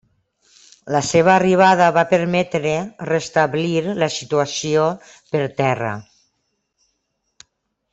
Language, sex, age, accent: Catalan, female, 40-49, valencià